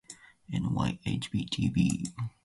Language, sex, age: Japanese, male, 19-29